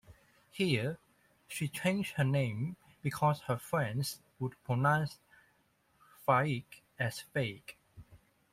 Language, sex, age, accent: English, male, 19-29, Hong Kong English